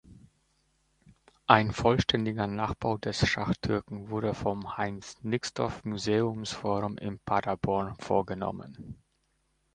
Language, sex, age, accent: German, male, 30-39, Polnisch Deutsch